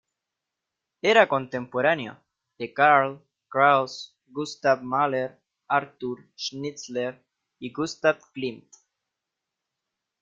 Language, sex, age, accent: Spanish, male, 19-29, Chileno: Chile, Cuyo